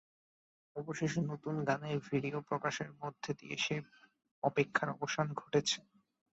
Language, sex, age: Bengali, male, 19-29